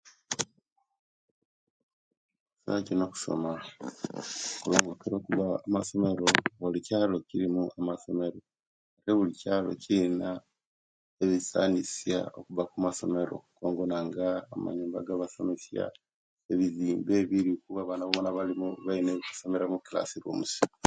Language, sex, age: Kenyi, male, 30-39